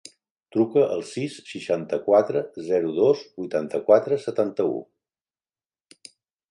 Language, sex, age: Catalan, male, 60-69